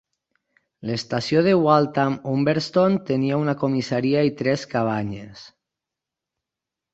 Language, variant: Catalan, Nord-Occidental